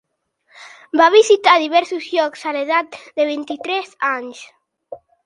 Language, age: Catalan, under 19